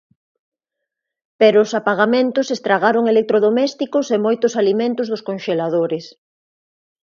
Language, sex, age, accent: Galician, female, 40-49, Normativo (estándar)